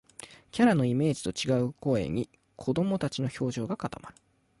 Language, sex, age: Japanese, male, 19-29